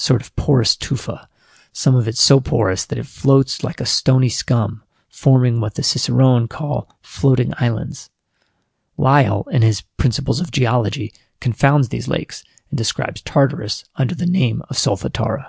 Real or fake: real